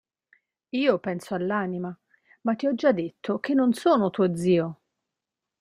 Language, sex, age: Italian, female, 40-49